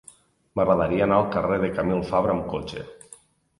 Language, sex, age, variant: Catalan, male, 40-49, Nord-Occidental